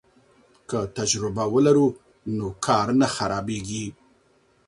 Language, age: Pashto, 40-49